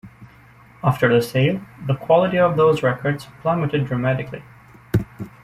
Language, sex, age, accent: English, male, 19-29, United States English